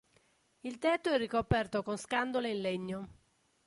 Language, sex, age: Italian, female, 50-59